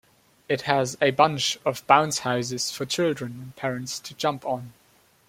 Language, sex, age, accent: English, male, 19-29, England English